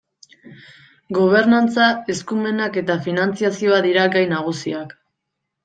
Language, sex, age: Basque, female, 19-29